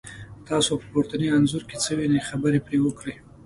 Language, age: Pashto, 30-39